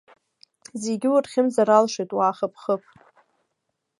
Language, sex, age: Abkhazian, female, 19-29